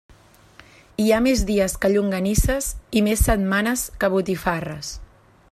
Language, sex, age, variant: Catalan, female, 19-29, Central